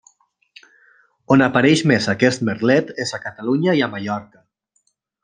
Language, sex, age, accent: Catalan, male, 19-29, valencià